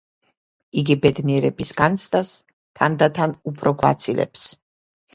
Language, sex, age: Georgian, female, 40-49